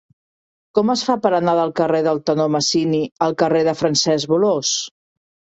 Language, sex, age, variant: Catalan, female, 50-59, Central